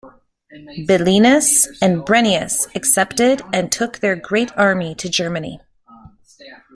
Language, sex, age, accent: English, female, 30-39, United States English